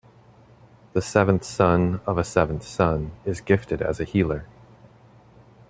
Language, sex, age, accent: English, male, 40-49, United States English